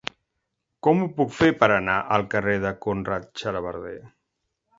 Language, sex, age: Catalan, male, 50-59